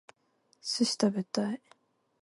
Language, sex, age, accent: Japanese, female, 19-29, 関西弁